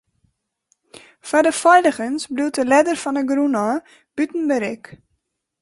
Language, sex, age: Western Frisian, female, 30-39